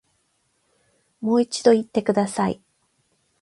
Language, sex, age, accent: Japanese, female, 50-59, 関西; 関東